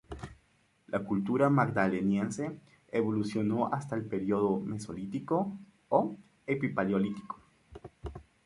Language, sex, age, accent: Spanish, male, 19-29, América central